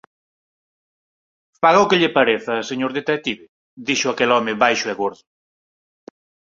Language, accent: Galician, Normativo (estándar)